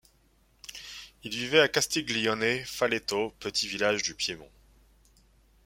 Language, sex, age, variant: French, male, 30-39, Français de métropole